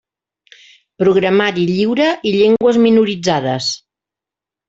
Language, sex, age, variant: Catalan, female, 60-69, Central